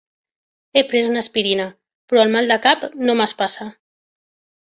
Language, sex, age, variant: Catalan, female, 30-39, Central